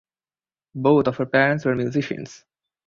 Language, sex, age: English, male, 19-29